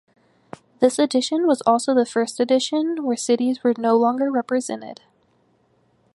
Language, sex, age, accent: English, female, 19-29, United States English